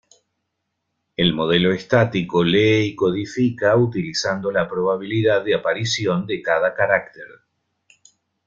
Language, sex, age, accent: Spanish, male, 50-59, Rioplatense: Argentina, Uruguay, este de Bolivia, Paraguay